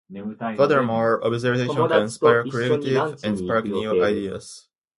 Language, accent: English, United States English